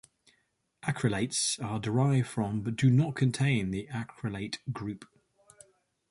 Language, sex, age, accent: English, male, 30-39, England English